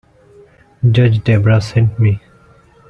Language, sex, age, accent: English, male, 19-29, India and South Asia (India, Pakistan, Sri Lanka)